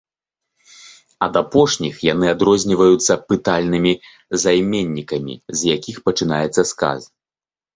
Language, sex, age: Belarusian, male, 30-39